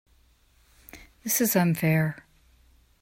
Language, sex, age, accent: English, female, 60-69, United States English